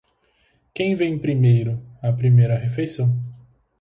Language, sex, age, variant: Portuguese, male, 19-29, Portuguese (Brasil)